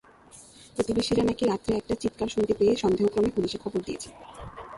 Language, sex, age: Bengali, female, 19-29